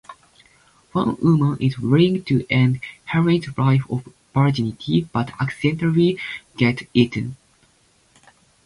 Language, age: English, 19-29